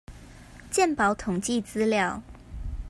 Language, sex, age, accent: Chinese, female, 19-29, 出生地：臺北市